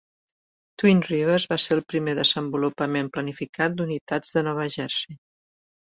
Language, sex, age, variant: Catalan, female, 60-69, Central